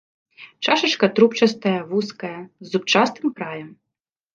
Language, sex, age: Belarusian, female, 30-39